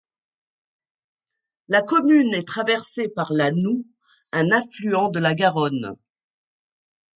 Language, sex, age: French, female, 60-69